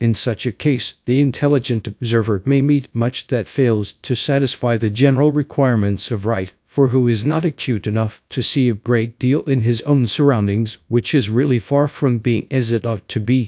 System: TTS, GradTTS